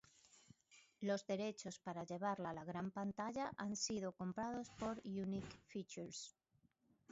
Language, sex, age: Spanish, female, 40-49